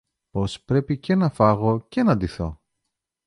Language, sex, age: Greek, male, 40-49